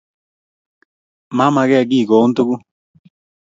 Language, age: Kalenjin, 19-29